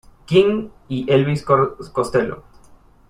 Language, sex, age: Spanish, male, 30-39